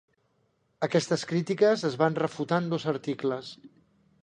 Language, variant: Catalan, Central